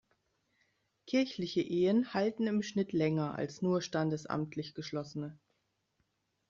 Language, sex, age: German, female, 30-39